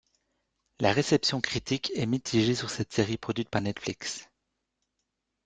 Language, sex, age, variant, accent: French, male, 19-29, Français d'Europe, Français de Belgique